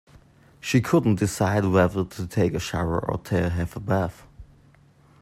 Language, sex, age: English, male, 30-39